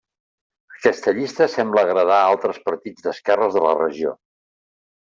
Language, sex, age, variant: Catalan, male, 70-79, Central